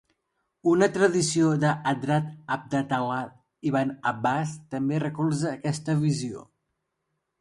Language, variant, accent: Catalan, Central, central